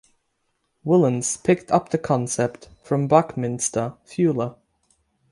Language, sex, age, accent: English, male, 19-29, United States English; England English